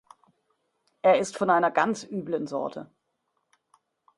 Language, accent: German, Deutschland Deutsch